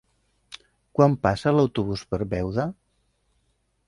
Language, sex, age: Catalan, male, 70-79